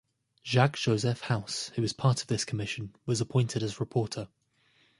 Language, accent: English, England English